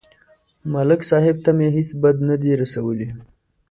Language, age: Pashto, 30-39